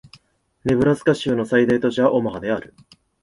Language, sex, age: Japanese, male, 19-29